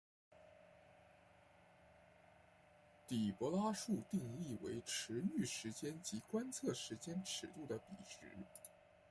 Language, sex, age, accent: Chinese, male, 19-29, 出生地：上海市